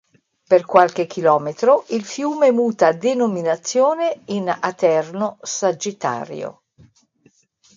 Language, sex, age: Italian, female, 60-69